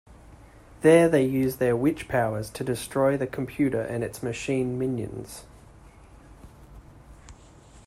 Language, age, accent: English, 30-39, Australian English